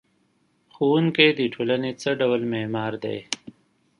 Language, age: Pashto, 30-39